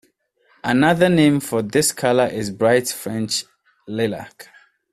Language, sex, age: English, male, 19-29